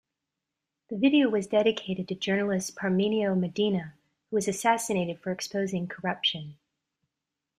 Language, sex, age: English, female, 50-59